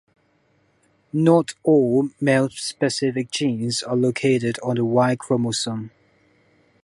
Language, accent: English, Hong Kong English